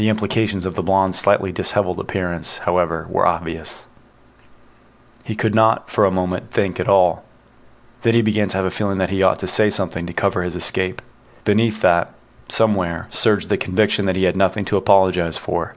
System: none